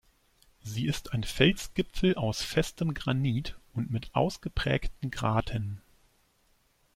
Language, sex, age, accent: German, male, 30-39, Deutschland Deutsch